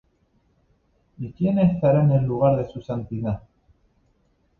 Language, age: Spanish, 19-29